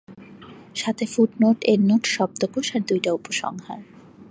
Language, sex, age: Bengali, female, 19-29